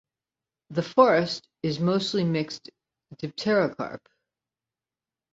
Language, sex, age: English, female, 50-59